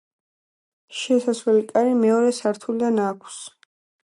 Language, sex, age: Georgian, female, 19-29